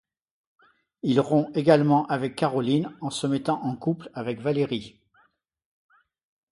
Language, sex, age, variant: French, male, 70-79, Français de métropole